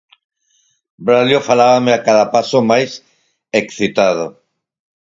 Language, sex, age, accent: Galician, male, 40-49, Normativo (estándar)